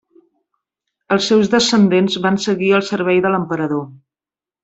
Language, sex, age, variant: Catalan, female, 40-49, Central